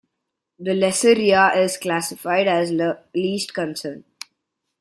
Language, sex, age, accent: English, male, 40-49, India and South Asia (India, Pakistan, Sri Lanka)